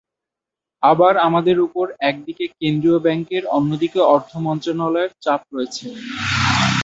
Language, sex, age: Bengali, male, 19-29